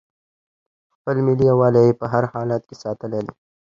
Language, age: Pashto, under 19